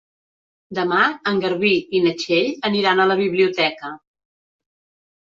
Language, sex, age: Catalan, female, 50-59